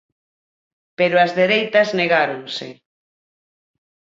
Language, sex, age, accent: Galician, female, 40-49, Normativo (estándar)